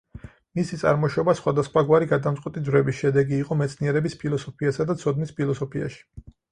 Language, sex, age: Georgian, male, 30-39